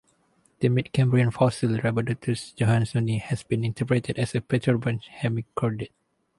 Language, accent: English, Malaysian English